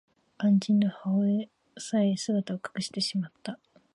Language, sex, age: Japanese, female, 19-29